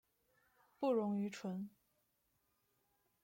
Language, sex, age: Chinese, female, 19-29